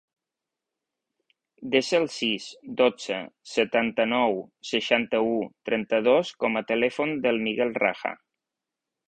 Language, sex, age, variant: Catalan, male, 50-59, Balear